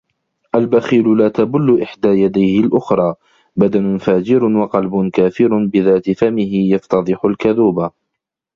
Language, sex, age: Arabic, male, 30-39